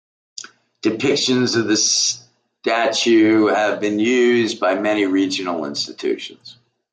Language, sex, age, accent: English, male, 60-69, United States English